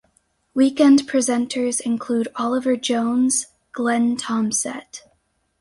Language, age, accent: English, under 19, United States English